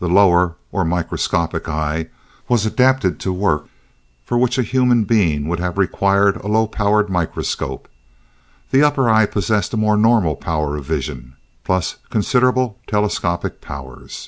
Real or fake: real